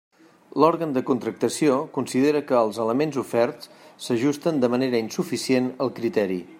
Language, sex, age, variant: Catalan, male, 50-59, Central